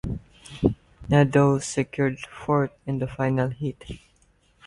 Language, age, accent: English, 19-29, Filipino